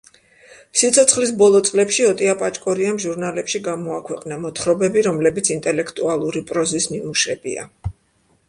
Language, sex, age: Georgian, female, 60-69